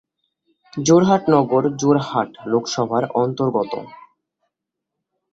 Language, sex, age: Bengali, male, under 19